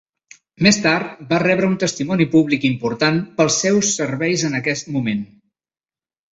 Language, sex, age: Catalan, male, 50-59